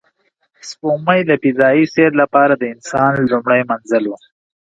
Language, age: Pashto, 19-29